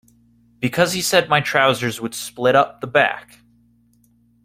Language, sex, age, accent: English, male, 19-29, United States English